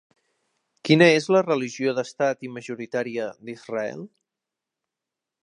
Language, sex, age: Catalan, male, 30-39